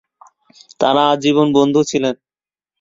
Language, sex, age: Bengali, male, 19-29